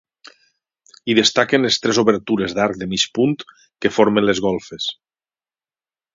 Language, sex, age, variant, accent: Catalan, male, 40-49, Valencià septentrional, valencià